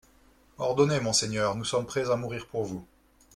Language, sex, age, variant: French, male, 30-39, Français de métropole